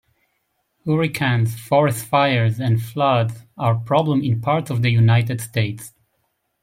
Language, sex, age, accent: English, male, 30-39, United States English